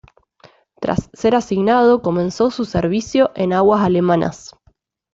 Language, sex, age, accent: Spanish, female, 19-29, Rioplatense: Argentina, Uruguay, este de Bolivia, Paraguay